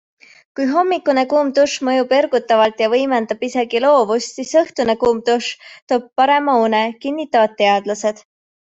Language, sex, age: Estonian, female, 19-29